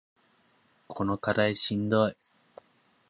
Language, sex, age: Japanese, male, 19-29